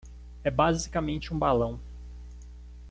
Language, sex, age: Portuguese, male, 30-39